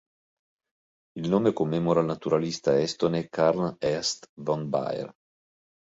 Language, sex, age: Italian, male, 40-49